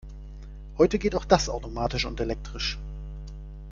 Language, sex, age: German, male, 30-39